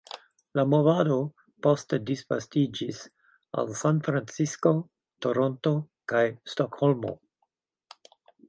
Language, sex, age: Esperanto, male, 70-79